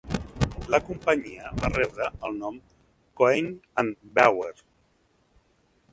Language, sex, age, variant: Catalan, male, 40-49, Central